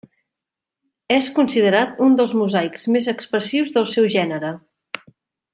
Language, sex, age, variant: Catalan, female, 50-59, Central